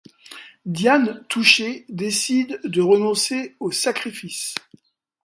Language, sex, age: French, male, 60-69